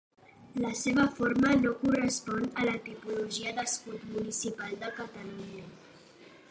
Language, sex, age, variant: Catalan, female, 50-59, Central